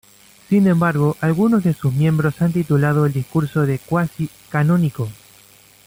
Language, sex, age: Spanish, male, 19-29